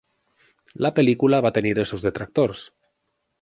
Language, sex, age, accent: Catalan, male, 19-29, valencià